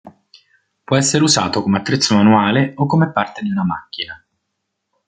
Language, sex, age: Italian, male, 19-29